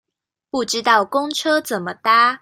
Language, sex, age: Chinese, female, 19-29